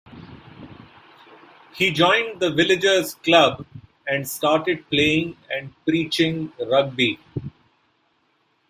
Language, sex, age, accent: English, male, 50-59, India and South Asia (India, Pakistan, Sri Lanka)